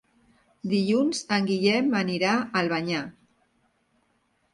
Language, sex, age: Catalan, female, 60-69